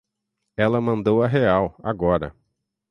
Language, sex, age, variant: Portuguese, male, 30-39, Portuguese (Brasil)